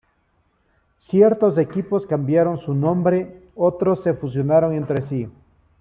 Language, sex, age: Spanish, male, 50-59